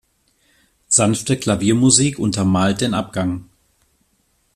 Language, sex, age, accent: German, male, 40-49, Deutschland Deutsch